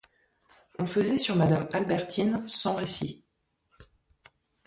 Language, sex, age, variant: French, female, 19-29, Français de métropole